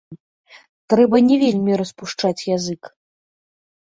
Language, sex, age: Belarusian, female, 30-39